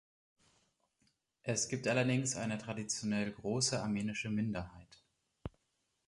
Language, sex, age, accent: German, male, 30-39, Deutschland Deutsch